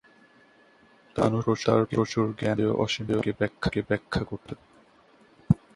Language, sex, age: Bengali, male, 19-29